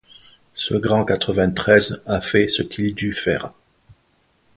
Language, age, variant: French, 50-59, Français de métropole